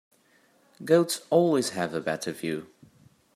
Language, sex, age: English, male, 30-39